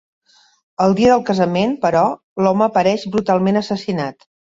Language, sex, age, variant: Catalan, female, 60-69, Central